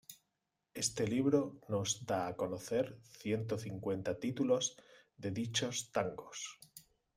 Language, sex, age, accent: Spanish, male, 30-39, España: Sur peninsular (Andalucia, Extremadura, Murcia)